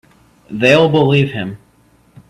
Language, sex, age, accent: English, male, 19-29, United States English